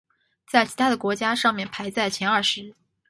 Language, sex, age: Chinese, female, 19-29